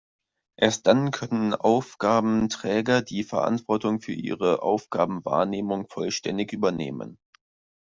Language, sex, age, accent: German, male, 19-29, Deutschland Deutsch